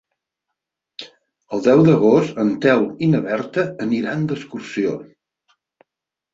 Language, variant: Catalan, Central